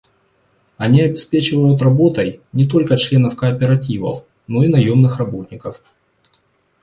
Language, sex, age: Russian, male, 30-39